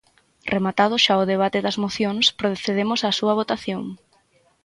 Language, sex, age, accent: Galician, female, 19-29, Central (gheada); Normativo (estándar)